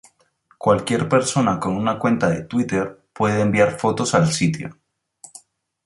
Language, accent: Spanish, Andino-Pacífico: Colombia, Perú, Ecuador, oeste de Bolivia y Venezuela andina